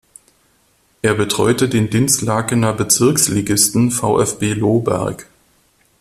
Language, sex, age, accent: German, male, 30-39, Deutschland Deutsch